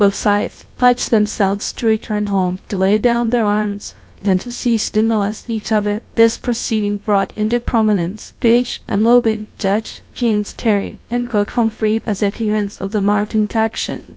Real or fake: fake